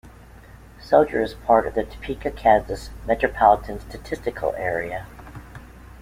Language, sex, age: English, female, 50-59